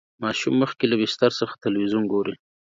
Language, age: Pashto, 30-39